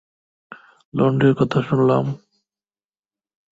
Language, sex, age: Bengali, male, 19-29